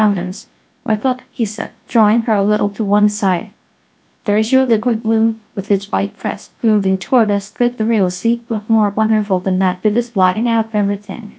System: TTS, GlowTTS